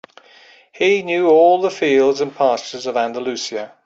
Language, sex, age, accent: English, male, 60-69, England English